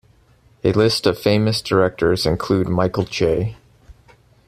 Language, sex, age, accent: English, male, 30-39, United States English